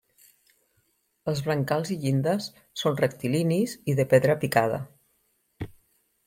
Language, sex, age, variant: Catalan, female, 50-59, Central